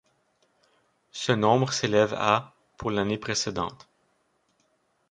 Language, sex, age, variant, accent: French, male, 30-39, Français d'Amérique du Nord, Français du Canada